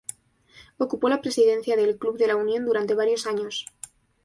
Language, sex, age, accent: Spanish, female, 19-29, España: Centro-Sur peninsular (Madrid, Toledo, Castilla-La Mancha)